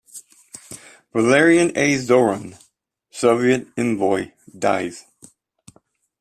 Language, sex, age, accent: English, male, 50-59, United States English